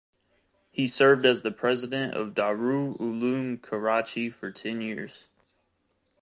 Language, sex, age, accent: English, male, 19-29, United States English